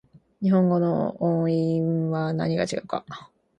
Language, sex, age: Japanese, female, 19-29